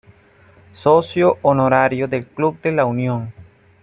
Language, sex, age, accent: Spanish, male, 30-39, Caribe: Cuba, Venezuela, Puerto Rico, República Dominicana, Panamá, Colombia caribeña, México caribeño, Costa del golfo de México